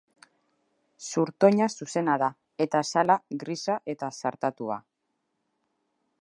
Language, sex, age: Basque, female, 30-39